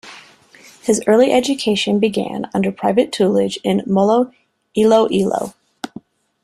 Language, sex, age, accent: English, female, 19-29, United States English